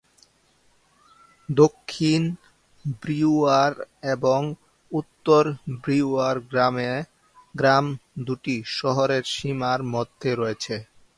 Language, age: Bengali, under 19